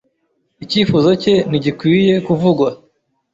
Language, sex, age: Kinyarwanda, male, 30-39